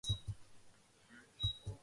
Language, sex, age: Georgian, female, under 19